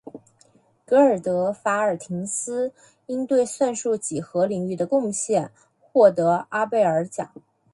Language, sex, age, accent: Chinese, female, 30-39, 出生地：福建省